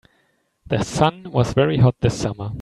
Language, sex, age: English, male, 19-29